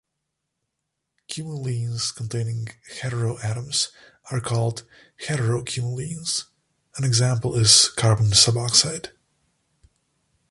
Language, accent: English, United States English